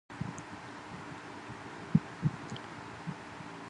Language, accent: English, Filipino